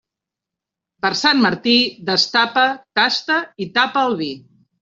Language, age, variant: Catalan, 40-49, Central